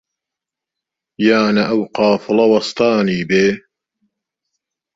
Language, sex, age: Central Kurdish, male, 30-39